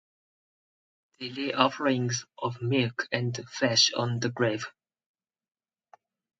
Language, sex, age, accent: English, male, 19-29, United States English